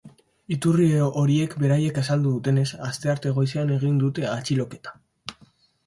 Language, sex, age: Basque, male, under 19